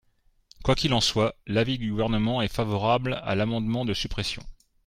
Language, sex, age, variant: French, male, 40-49, Français de métropole